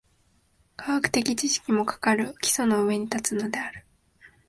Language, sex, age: Japanese, female, 19-29